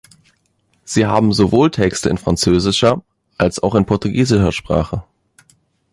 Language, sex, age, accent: German, male, 19-29, Deutschland Deutsch